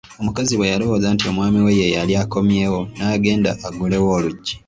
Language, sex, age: Ganda, male, 19-29